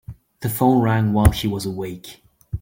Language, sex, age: English, male, 30-39